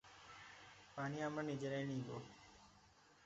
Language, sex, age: Bengali, male, 19-29